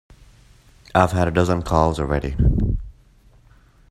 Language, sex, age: English, male, 19-29